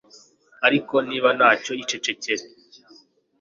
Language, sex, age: Kinyarwanda, male, 19-29